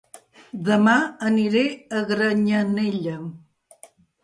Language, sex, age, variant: Catalan, female, 60-69, Central